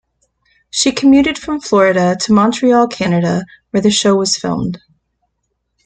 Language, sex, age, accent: English, female, 40-49, United States English